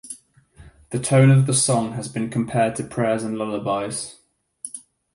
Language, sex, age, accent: English, male, 19-29, England English